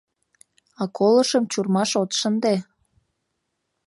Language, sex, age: Mari, female, 19-29